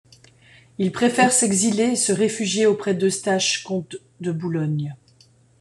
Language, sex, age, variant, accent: French, female, 40-49, Français d'Europe, Français de Belgique